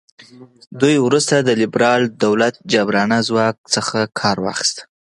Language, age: Pashto, under 19